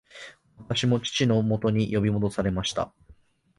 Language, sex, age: Japanese, male, 19-29